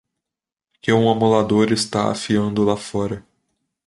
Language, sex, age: Portuguese, male, 19-29